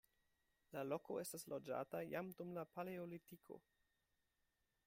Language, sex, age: Esperanto, male, 30-39